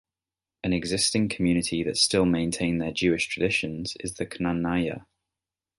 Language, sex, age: English, male, 19-29